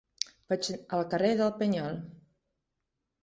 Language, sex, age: Catalan, female, 40-49